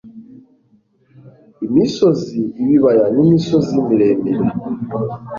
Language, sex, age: Kinyarwanda, male, 19-29